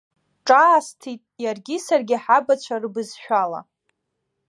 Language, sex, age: Abkhazian, female, 19-29